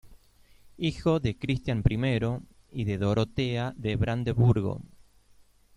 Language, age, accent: Spanish, 30-39, Rioplatense: Argentina, Uruguay, este de Bolivia, Paraguay